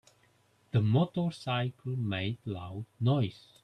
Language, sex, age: English, male, 40-49